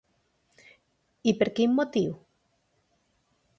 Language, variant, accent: Catalan, Valencià meridional, valencià